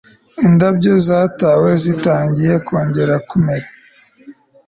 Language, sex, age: Kinyarwanda, male, 19-29